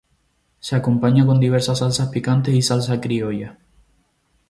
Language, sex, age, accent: Spanish, male, 19-29, España: Islas Canarias